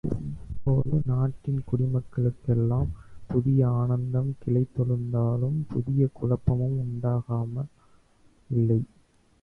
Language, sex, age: Tamil, male, 19-29